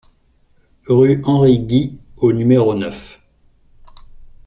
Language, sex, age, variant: French, male, 30-39, Français de métropole